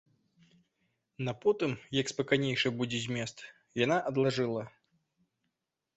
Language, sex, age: Belarusian, male, 19-29